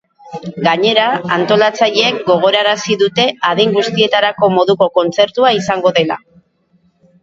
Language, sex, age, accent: Basque, female, 30-39, Mendebalekoa (Araba, Bizkaia, Gipuzkoako mendebaleko herri batzuk)